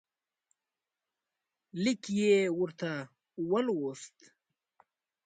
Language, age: Pashto, 19-29